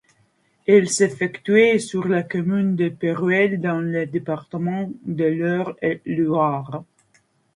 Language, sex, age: French, female, 40-49